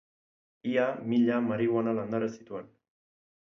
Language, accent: Basque, Erdialdekoa edo Nafarra (Gipuzkoa, Nafarroa)